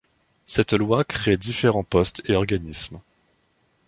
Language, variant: French, Français de métropole